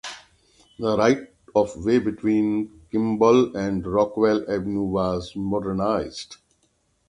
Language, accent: English, India and South Asia (India, Pakistan, Sri Lanka)